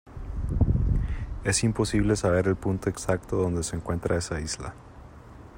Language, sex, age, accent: Spanish, male, 30-39, América central